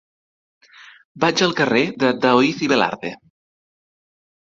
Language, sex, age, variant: Catalan, male, 30-39, Central